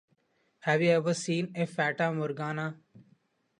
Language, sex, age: English, male, 19-29